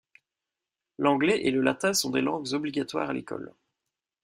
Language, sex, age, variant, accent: French, male, 19-29, Français d'Europe, Français de Belgique